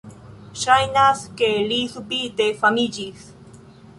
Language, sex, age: Esperanto, female, 19-29